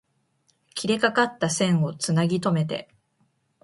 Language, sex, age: Japanese, female, 19-29